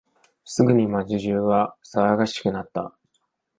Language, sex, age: Japanese, male, 19-29